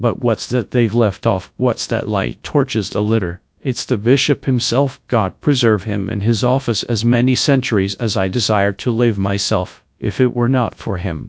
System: TTS, GradTTS